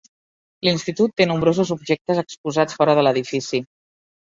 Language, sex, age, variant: Catalan, female, 40-49, Central